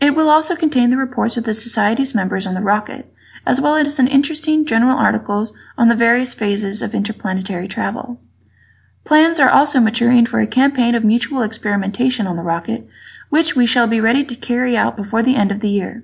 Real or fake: real